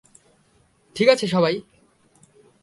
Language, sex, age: Bengali, male, under 19